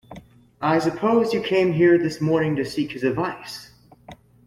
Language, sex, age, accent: English, male, under 19, United States English